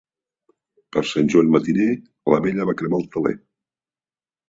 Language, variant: Catalan, Central